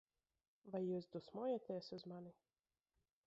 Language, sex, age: Latvian, female, 19-29